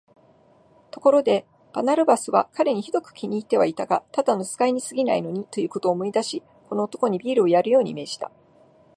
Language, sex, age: Japanese, female, 40-49